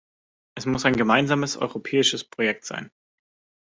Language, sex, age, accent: German, male, 30-39, Deutschland Deutsch